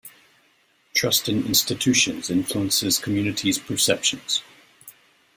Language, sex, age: English, male, 40-49